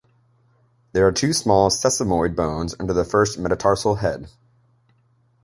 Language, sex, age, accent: English, male, 19-29, United States English